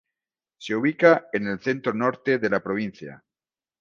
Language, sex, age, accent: Spanish, male, 50-59, España: Sur peninsular (Andalucia, Extremadura, Murcia)